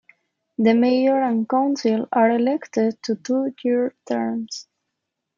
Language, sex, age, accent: English, female, 19-29, United States English